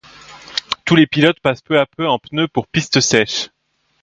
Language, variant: French, Français de métropole